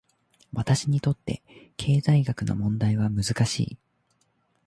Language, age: Japanese, 19-29